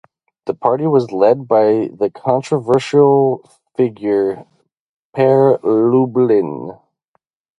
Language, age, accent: English, 19-29, United States English; midwest